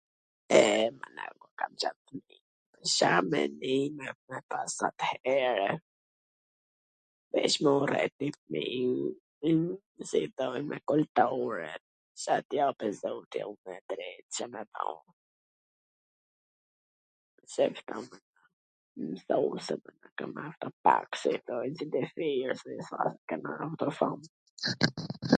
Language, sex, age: Gheg Albanian, female, 50-59